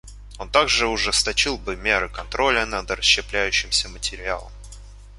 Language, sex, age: Russian, male, 19-29